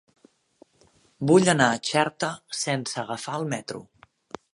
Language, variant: Catalan, Central